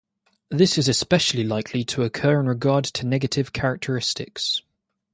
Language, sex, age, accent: English, male, 19-29, England English